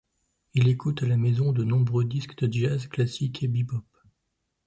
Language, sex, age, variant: French, male, 40-49, Français de métropole